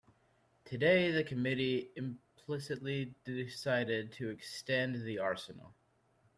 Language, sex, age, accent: English, male, 19-29, United States English